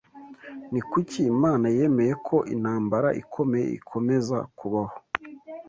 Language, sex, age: Kinyarwanda, male, 19-29